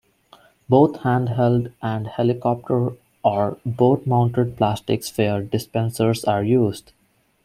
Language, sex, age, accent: English, male, 19-29, India and South Asia (India, Pakistan, Sri Lanka)